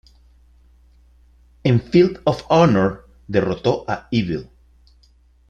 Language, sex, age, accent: Spanish, male, 50-59, México